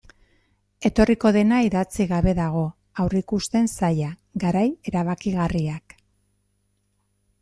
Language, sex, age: Basque, female, 50-59